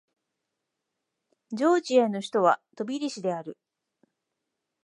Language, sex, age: Japanese, female, 50-59